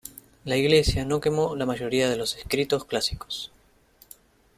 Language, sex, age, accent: Spanish, male, 19-29, Rioplatense: Argentina, Uruguay, este de Bolivia, Paraguay